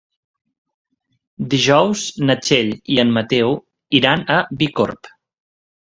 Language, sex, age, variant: Catalan, male, 19-29, Central